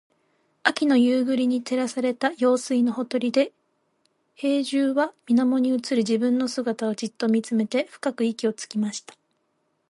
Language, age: Japanese, 19-29